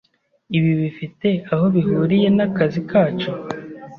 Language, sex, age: Kinyarwanda, male, 30-39